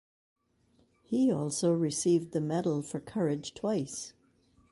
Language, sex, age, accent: English, female, 50-59, West Indies and Bermuda (Bahamas, Bermuda, Jamaica, Trinidad)